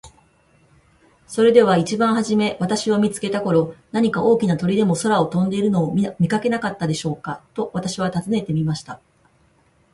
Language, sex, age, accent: Japanese, female, 40-49, 関西弁